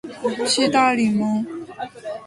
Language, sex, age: Chinese, female, 19-29